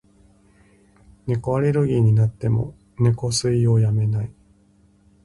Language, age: Japanese, 19-29